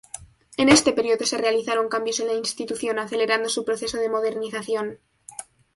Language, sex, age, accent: Spanish, female, 19-29, España: Centro-Sur peninsular (Madrid, Toledo, Castilla-La Mancha)